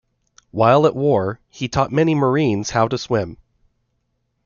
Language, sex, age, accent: English, male, 30-39, United States English